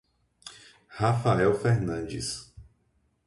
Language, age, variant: Portuguese, 30-39, Portuguese (Brasil)